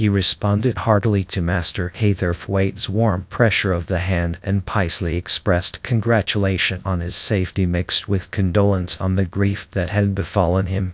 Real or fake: fake